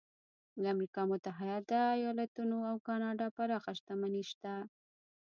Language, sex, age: Pashto, female, 30-39